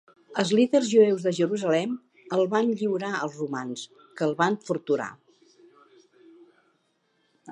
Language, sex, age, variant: Catalan, female, 70-79, Central